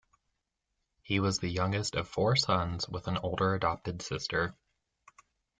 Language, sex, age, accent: English, male, 19-29, United States English